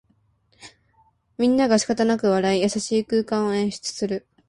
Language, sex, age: Japanese, female, 19-29